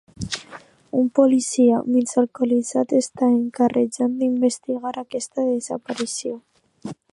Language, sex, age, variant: Catalan, female, under 19, Alacantí